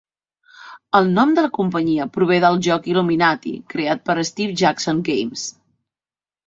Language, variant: Catalan, Central